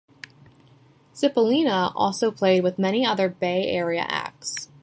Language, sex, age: English, female, 19-29